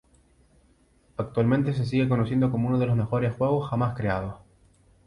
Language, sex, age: Spanish, male, 19-29